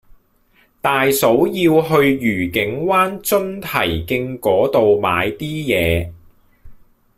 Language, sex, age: Cantonese, male, 40-49